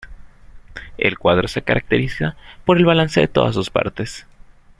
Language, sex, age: Spanish, male, under 19